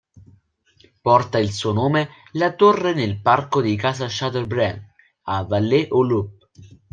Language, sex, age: Italian, male, 19-29